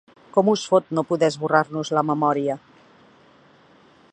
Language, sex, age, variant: Catalan, female, 40-49, Central